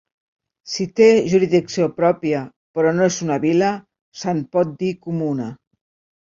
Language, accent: Catalan, Barceloní